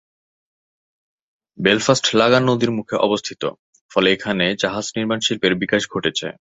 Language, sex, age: Bengali, male, 19-29